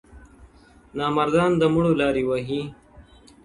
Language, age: Pashto, 19-29